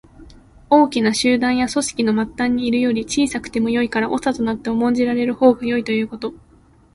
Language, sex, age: Japanese, female, 19-29